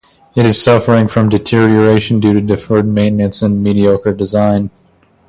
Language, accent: English, United States English